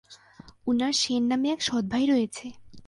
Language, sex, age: Bengali, female, 19-29